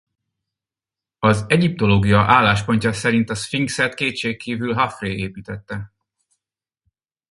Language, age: Hungarian, 40-49